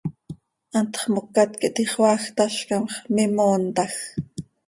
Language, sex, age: Seri, female, 40-49